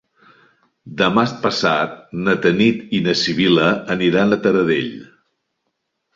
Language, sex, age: Catalan, male, 60-69